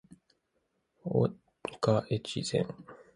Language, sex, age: Japanese, male, 19-29